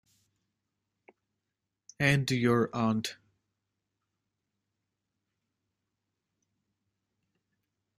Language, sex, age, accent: English, male, 19-29, United States English